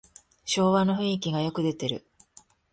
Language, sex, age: Japanese, female, 40-49